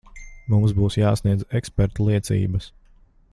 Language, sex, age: Latvian, male, 30-39